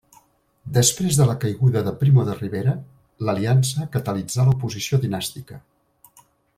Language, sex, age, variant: Catalan, male, 60-69, Central